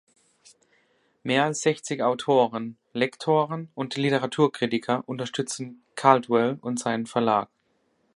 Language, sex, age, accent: German, male, 30-39, Deutschland Deutsch